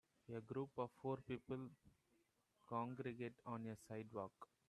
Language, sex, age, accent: English, male, 19-29, India and South Asia (India, Pakistan, Sri Lanka)